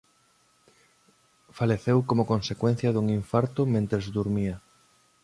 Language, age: Galician, 30-39